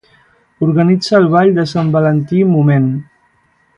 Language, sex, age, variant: Catalan, male, 19-29, Central